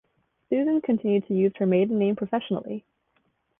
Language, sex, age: English, female, under 19